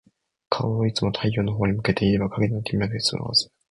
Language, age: Japanese, 19-29